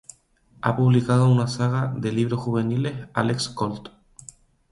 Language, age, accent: Spanish, 19-29, España: Islas Canarias